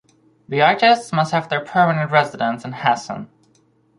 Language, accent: English, United States English